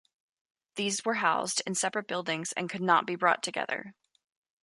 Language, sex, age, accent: English, female, 30-39, United States English